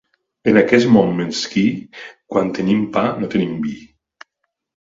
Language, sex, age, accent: Catalan, male, 40-49, valencià